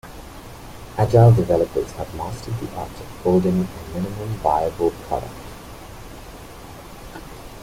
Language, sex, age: English, male, 19-29